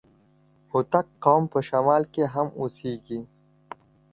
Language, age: Pashto, 19-29